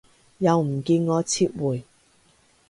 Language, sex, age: Cantonese, female, 30-39